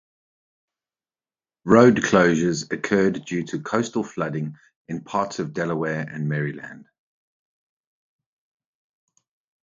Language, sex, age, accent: English, male, 40-49, Southern African (South Africa, Zimbabwe, Namibia)